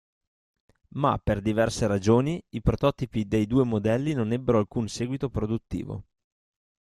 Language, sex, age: Italian, male, 30-39